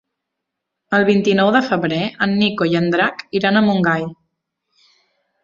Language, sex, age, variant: Catalan, female, 19-29, Central